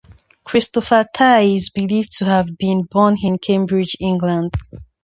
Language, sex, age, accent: English, female, 19-29, England English